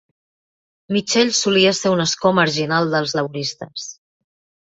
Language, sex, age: Catalan, female, 40-49